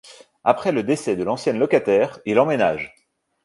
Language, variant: French, Français de métropole